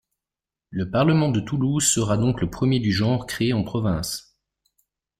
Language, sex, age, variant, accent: French, male, 30-39, Français d'Europe, Français de Suisse